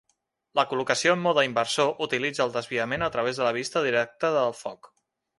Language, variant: Catalan, Central